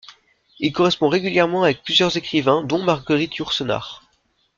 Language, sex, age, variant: French, female, 19-29, Français de métropole